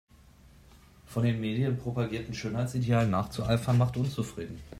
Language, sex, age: German, male, 30-39